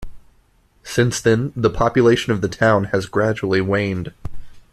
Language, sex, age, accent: English, male, 19-29, United States English